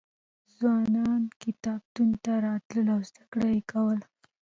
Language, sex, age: Pashto, female, 19-29